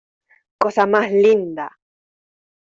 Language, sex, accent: Spanish, female, España: Islas Canarias